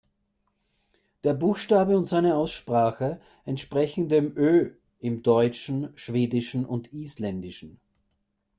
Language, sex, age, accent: German, male, 40-49, Österreichisches Deutsch